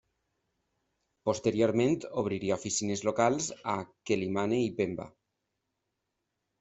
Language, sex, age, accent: Catalan, male, 30-39, valencià